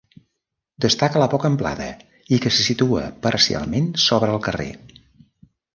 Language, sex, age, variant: Catalan, male, 70-79, Central